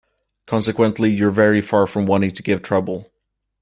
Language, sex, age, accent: English, male, 19-29, United States English